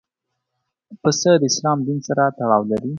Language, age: Pashto, 19-29